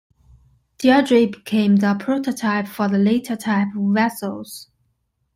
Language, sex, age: English, male, 19-29